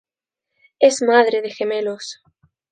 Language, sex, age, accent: Spanish, female, under 19, España: Sur peninsular (Andalucia, Extremadura, Murcia)